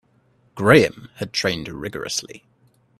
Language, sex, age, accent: English, male, 30-39, England English